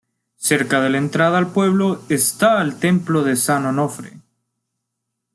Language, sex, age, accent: Spanish, male, 19-29, América central